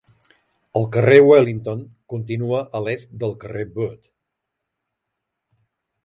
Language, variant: Catalan, Central